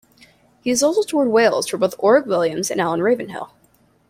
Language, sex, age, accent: English, female, under 19, United States English